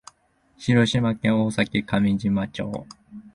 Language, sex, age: Japanese, male, 19-29